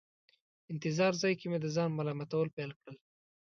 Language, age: Pashto, 19-29